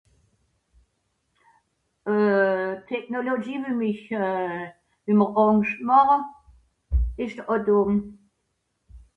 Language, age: French, 70-79